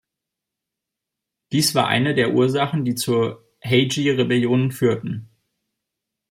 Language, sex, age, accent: German, male, 30-39, Deutschland Deutsch